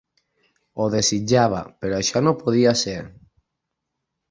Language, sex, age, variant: Catalan, male, 30-39, Nord-Occidental